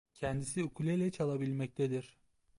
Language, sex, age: Turkish, male, 19-29